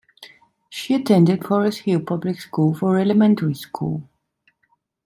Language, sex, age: English, female, 30-39